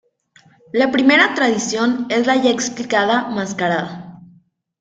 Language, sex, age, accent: Spanish, female, 19-29, México